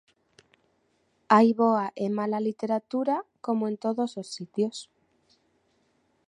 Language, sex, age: Galician, female, 19-29